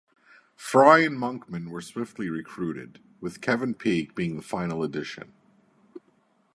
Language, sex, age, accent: English, male, 30-39, United States English